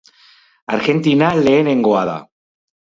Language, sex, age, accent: Basque, male, 60-69, Mendebalekoa (Araba, Bizkaia, Gipuzkoako mendebaleko herri batzuk)